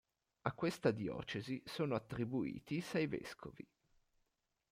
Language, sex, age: Italian, male, 19-29